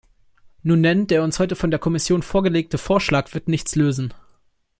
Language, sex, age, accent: German, male, 19-29, Deutschland Deutsch